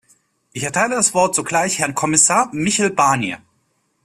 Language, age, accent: German, 19-29, Deutschland Deutsch